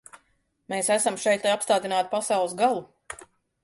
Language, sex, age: Latvian, female, 40-49